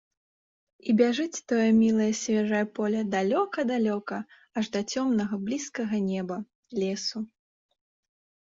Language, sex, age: Belarusian, female, 19-29